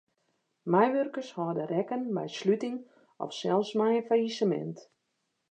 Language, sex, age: Western Frisian, female, 40-49